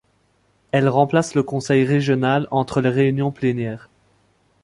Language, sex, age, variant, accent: French, male, 19-29, Français d'Europe, Français de Belgique